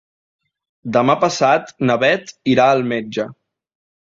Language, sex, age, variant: Catalan, male, 19-29, Central